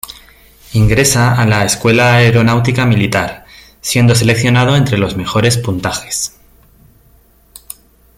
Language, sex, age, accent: Spanish, male, 30-39, España: Centro-Sur peninsular (Madrid, Toledo, Castilla-La Mancha)